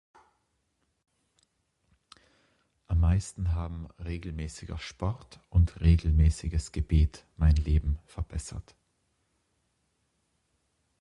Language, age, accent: German, 40-49, Österreichisches Deutsch